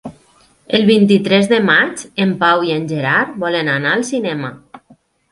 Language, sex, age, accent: Catalan, female, 30-39, valencià